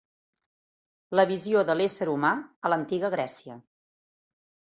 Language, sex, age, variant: Catalan, female, 40-49, Central